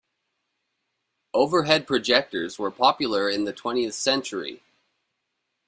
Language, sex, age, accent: English, male, 30-39, United States English